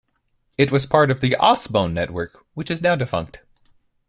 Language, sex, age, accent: English, male, 19-29, United States English